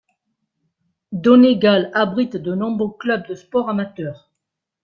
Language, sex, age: French, female, 60-69